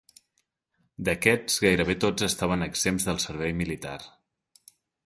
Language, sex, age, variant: Catalan, male, 19-29, Central